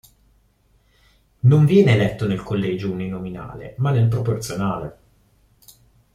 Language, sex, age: Italian, male, 19-29